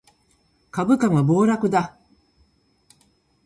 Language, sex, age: Japanese, female, 60-69